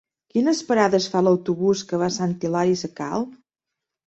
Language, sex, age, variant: Catalan, female, 40-49, Balear